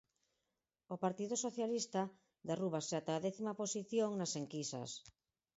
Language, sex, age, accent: Galician, female, 40-49, Central (gheada)